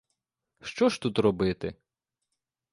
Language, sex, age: Ukrainian, male, 30-39